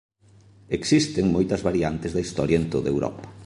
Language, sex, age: Galician, male, 30-39